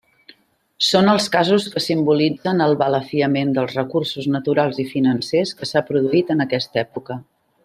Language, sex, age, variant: Catalan, female, 50-59, Central